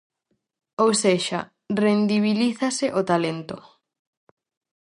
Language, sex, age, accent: Galician, female, 19-29, Normativo (estándar)